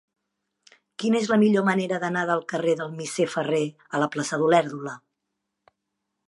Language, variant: Catalan, Central